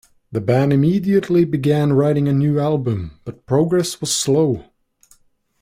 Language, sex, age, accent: English, male, 19-29, United States English